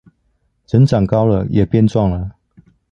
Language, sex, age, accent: Chinese, male, 19-29, 出生地：彰化縣